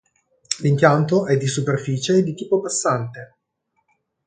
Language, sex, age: Italian, male, 40-49